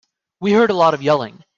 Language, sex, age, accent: English, male, 30-39, United States English